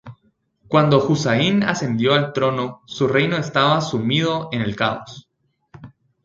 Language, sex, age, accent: Spanish, male, 19-29, América central